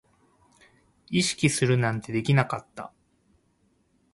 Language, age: Japanese, 30-39